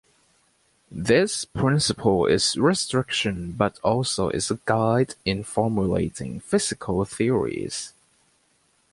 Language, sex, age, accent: English, male, 19-29, United States English